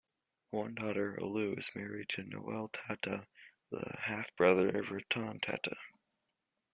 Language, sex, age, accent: English, male, under 19, United States English